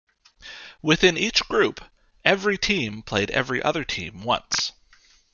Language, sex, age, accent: English, male, 30-39, Canadian English